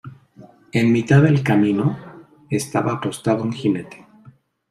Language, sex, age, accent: Spanish, male, 40-49, México